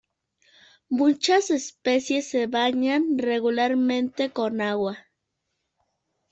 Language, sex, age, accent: Spanish, female, 19-29, México